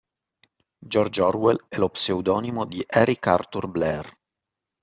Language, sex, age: Italian, male, 30-39